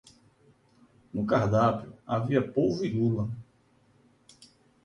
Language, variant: Portuguese, Portuguese (Brasil)